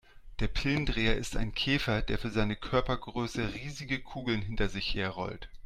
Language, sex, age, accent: German, male, 40-49, Deutschland Deutsch